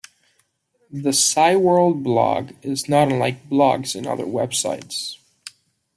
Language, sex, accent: English, male, United States English